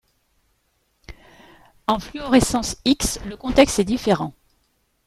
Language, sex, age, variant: French, female, 40-49, Français de métropole